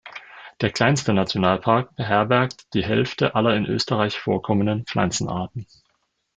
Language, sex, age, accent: German, male, 30-39, Deutschland Deutsch